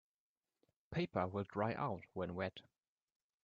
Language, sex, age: English, male, 19-29